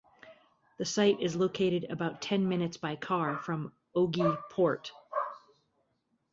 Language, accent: English, United States English